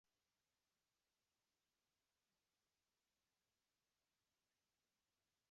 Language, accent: Spanish, Chileno: Chile, Cuyo